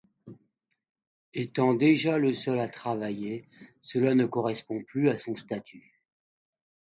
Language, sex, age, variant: French, male, 60-69, Français de métropole